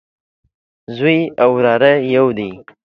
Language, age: Pashto, under 19